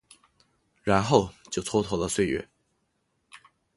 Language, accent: Chinese, 出生地：浙江省